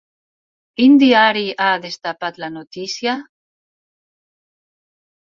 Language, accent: Catalan, aprenent (recent, des del castellà)